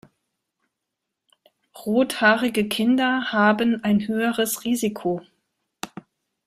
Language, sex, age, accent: German, female, 40-49, Deutschland Deutsch